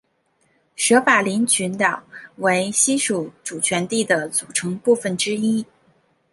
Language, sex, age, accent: Chinese, female, 19-29, 出生地：黑龙江省